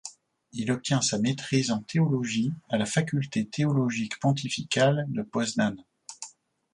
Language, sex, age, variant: French, male, 50-59, Français de métropole